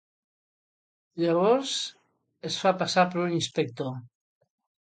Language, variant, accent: Catalan, Central, central